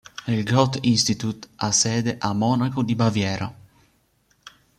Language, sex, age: Italian, male, 19-29